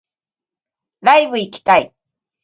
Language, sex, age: Japanese, female, 40-49